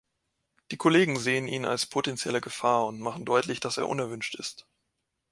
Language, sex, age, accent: German, male, 19-29, Deutschland Deutsch